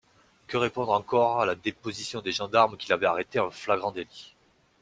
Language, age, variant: French, 30-39, Français de métropole